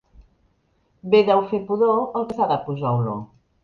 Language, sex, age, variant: Catalan, female, 50-59, Central